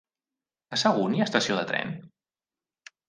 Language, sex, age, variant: Catalan, male, 30-39, Central